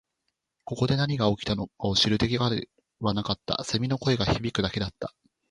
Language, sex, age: Japanese, female, 19-29